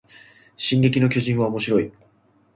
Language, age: Japanese, 30-39